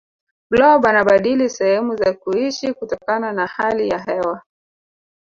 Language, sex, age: Swahili, female, 30-39